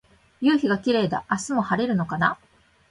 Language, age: Japanese, 50-59